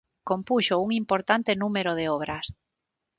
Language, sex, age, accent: Galician, female, 40-49, Normativo (estándar); Neofalante